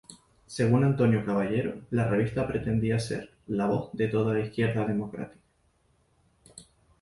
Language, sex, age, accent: Spanish, male, 19-29, España: Islas Canarias